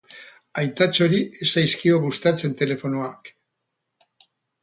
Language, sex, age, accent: Basque, male, 60-69, Erdialdekoa edo Nafarra (Gipuzkoa, Nafarroa)